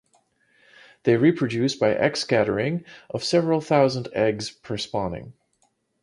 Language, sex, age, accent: English, male, 40-49, United States English